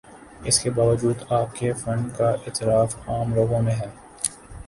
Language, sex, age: Urdu, male, 19-29